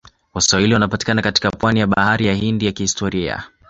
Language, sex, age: Swahili, male, 19-29